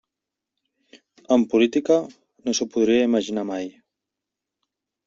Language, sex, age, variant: Catalan, male, 19-29, Central